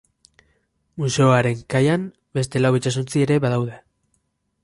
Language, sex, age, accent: Basque, male, 19-29, Erdialdekoa edo Nafarra (Gipuzkoa, Nafarroa)